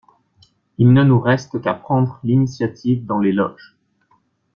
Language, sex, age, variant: French, male, 19-29, Français de métropole